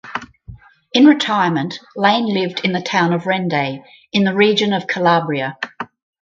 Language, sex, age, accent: English, female, 60-69, Australian English